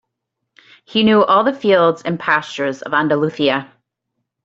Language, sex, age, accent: English, female, 30-39, United States English